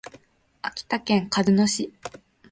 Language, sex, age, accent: Japanese, female, under 19, 標準語